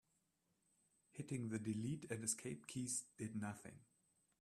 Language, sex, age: English, male, 50-59